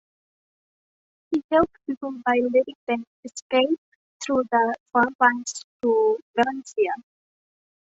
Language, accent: English, India and South Asia (India, Pakistan, Sri Lanka)